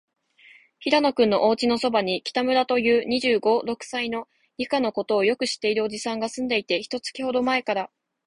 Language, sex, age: Japanese, female, 19-29